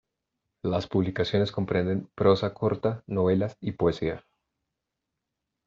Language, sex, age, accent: Spanish, male, 30-39, Andino-Pacífico: Colombia, Perú, Ecuador, oeste de Bolivia y Venezuela andina